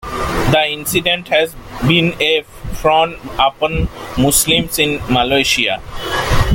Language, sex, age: English, male, 30-39